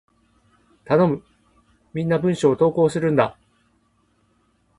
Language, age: Japanese, 50-59